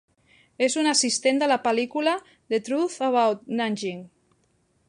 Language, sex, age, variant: Catalan, female, 40-49, Central